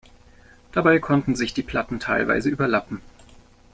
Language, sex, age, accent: German, male, 19-29, Deutschland Deutsch